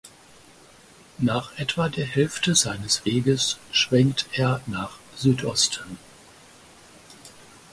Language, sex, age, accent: German, male, 50-59, Deutschland Deutsch